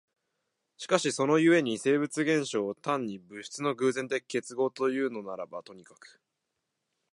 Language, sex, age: Japanese, male, 19-29